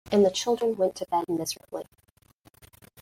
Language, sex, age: English, female, 19-29